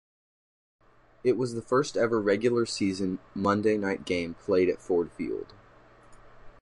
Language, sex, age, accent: English, male, under 19, United States English